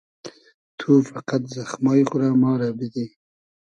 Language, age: Hazaragi, 19-29